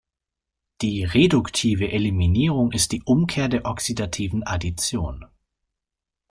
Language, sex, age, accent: German, male, 19-29, Deutschland Deutsch